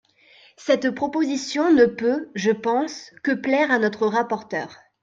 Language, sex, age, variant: French, male, 30-39, Français de métropole